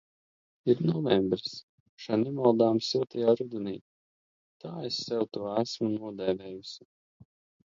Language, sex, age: Latvian, male, 30-39